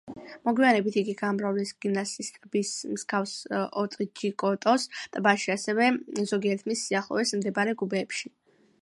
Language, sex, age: Georgian, female, under 19